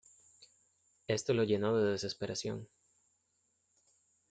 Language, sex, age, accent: Spanish, male, 19-29, América central